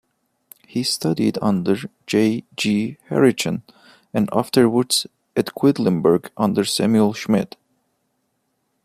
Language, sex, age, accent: English, male, 19-29, United States English